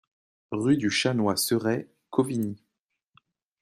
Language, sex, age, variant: French, male, 19-29, Français de métropole